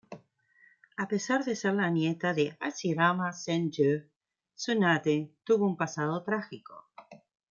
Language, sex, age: Spanish, female, 50-59